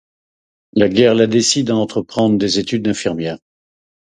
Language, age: French, 50-59